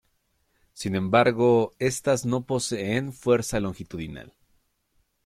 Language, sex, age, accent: Spanish, male, 19-29, México